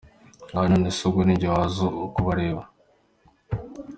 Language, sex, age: Kinyarwanda, male, under 19